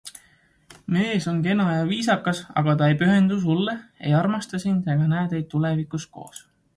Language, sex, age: Estonian, male, 19-29